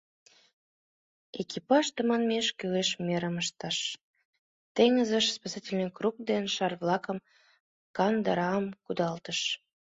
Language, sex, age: Mari, female, under 19